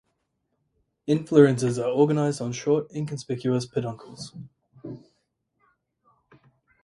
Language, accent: English, Australian English